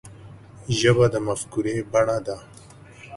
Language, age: Pashto, 30-39